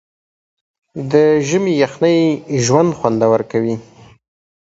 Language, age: Pashto, 19-29